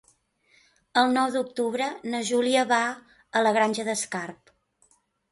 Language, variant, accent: Catalan, Central, central